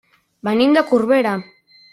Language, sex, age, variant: Catalan, male, under 19, Central